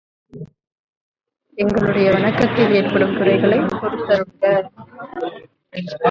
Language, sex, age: Tamil, female, 19-29